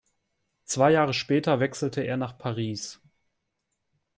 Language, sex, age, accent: German, male, 30-39, Deutschland Deutsch